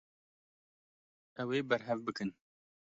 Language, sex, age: Kurdish, male, 19-29